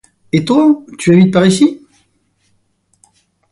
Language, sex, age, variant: French, male, 50-59, Français de métropole